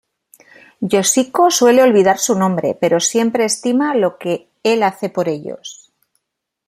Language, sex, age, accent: Spanish, female, 40-49, España: Norte peninsular (Asturias, Castilla y León, Cantabria, País Vasco, Navarra, Aragón, La Rioja, Guadalajara, Cuenca)